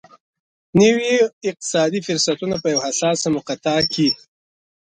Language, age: Pashto, 19-29